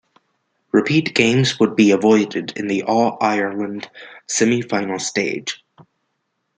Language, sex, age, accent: English, male, under 19, United States English